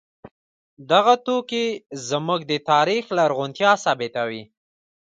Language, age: Pashto, 19-29